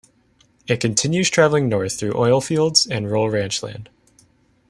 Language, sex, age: English, male, 19-29